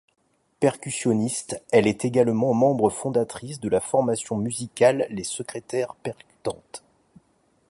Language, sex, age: French, male, 40-49